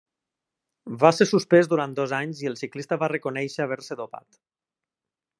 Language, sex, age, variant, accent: Catalan, male, 30-39, Valencià meridional, valencià